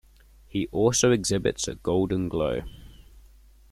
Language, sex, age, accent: English, male, under 19, England English